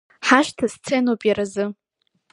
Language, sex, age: Abkhazian, female, under 19